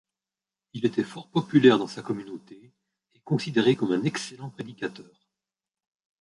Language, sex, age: French, male, 60-69